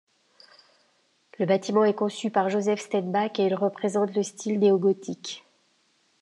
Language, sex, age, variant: French, female, 50-59, Français de métropole